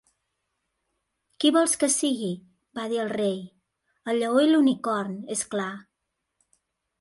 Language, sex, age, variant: Catalan, female, 40-49, Central